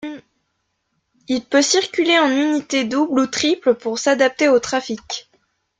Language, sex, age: French, female, 19-29